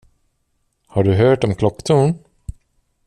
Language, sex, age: Swedish, male, 30-39